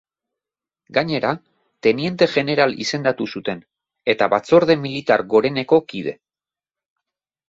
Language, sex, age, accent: Basque, male, 40-49, Mendebalekoa (Araba, Bizkaia, Gipuzkoako mendebaleko herri batzuk)